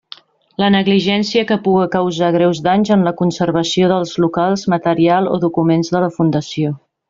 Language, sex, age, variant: Catalan, female, 30-39, Central